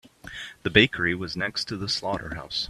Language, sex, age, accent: English, male, 19-29, Canadian English